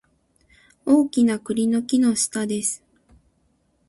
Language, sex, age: Japanese, female, 19-29